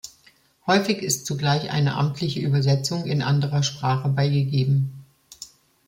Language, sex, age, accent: German, female, 50-59, Deutschland Deutsch